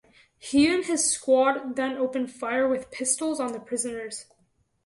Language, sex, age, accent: English, female, under 19, United States English